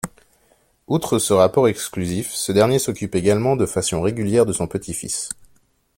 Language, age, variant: French, 19-29, Français de métropole